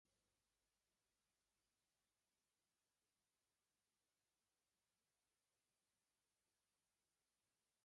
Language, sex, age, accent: Catalan, male, 40-49, valencià